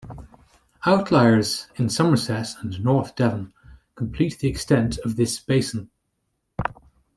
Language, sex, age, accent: English, male, 40-49, Irish English